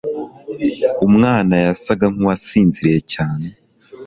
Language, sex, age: Kinyarwanda, male, 19-29